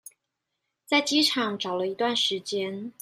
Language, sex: Chinese, female